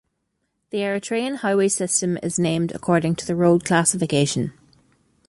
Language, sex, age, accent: English, female, 30-39, Irish English